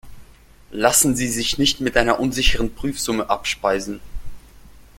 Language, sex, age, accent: German, male, 19-29, Russisch Deutsch